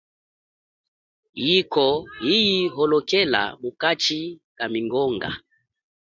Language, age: Chokwe, 30-39